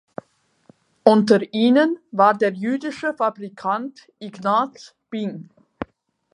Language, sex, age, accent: German, female, 30-39, Schweizerdeutsch